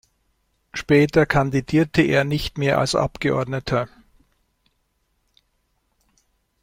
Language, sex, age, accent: German, male, 70-79, Deutschland Deutsch